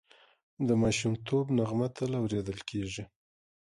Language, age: Pashto, 40-49